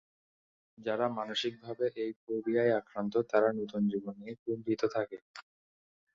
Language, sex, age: Bengali, male, 19-29